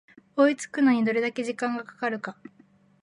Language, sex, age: Japanese, female, 19-29